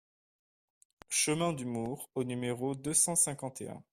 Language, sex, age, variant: French, male, 19-29, Français de métropole